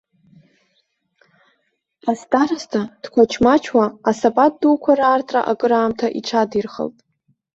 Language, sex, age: Abkhazian, female, under 19